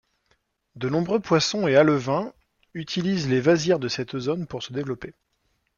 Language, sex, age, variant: French, male, 30-39, Français de métropole